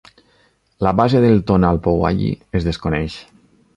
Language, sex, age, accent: Catalan, male, 40-49, valencià